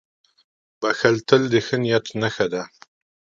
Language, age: Pashto, 50-59